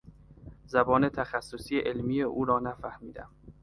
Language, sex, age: Persian, male, 19-29